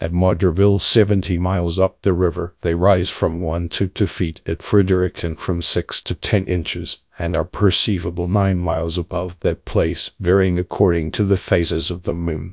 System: TTS, GradTTS